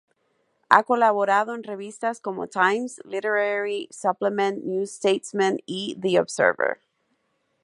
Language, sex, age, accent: Spanish, male, under 19, Caribe: Cuba, Venezuela, Puerto Rico, República Dominicana, Panamá, Colombia caribeña, México caribeño, Costa del golfo de México